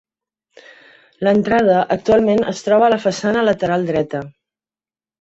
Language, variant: Catalan, Central